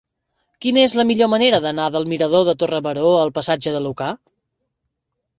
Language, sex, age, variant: Catalan, female, 30-39, Central